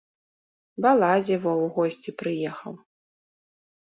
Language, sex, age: Belarusian, female, 40-49